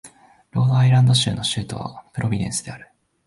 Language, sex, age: Japanese, male, 19-29